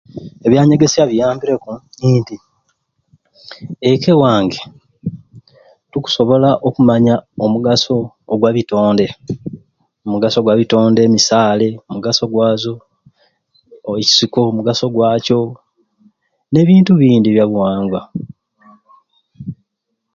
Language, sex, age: Ruuli, male, 30-39